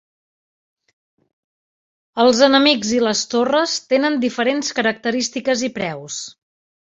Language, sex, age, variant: Catalan, female, 40-49, Central